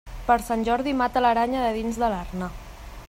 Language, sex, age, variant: Catalan, female, 19-29, Central